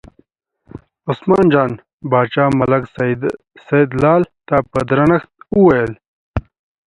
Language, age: Pashto, 19-29